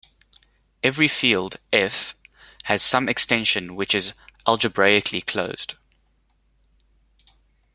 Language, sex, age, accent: English, male, 30-39, Southern African (South Africa, Zimbabwe, Namibia)